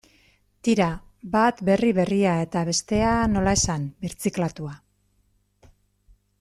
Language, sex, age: Basque, female, 50-59